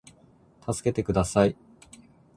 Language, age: Japanese, 19-29